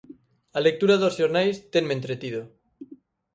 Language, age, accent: Galician, 19-29, Atlántico (seseo e gheada)